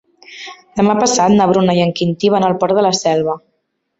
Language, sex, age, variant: Catalan, female, 19-29, Central